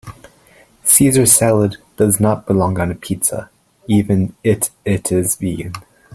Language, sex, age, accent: English, male, 19-29, United States English